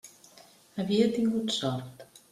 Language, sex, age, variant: Catalan, female, 50-59, Central